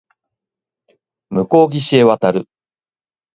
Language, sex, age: Japanese, male, 50-59